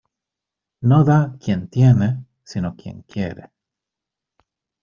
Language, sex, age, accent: Spanish, male, 50-59, España: Islas Canarias